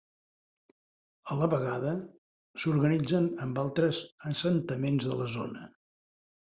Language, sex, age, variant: Catalan, male, 60-69, Central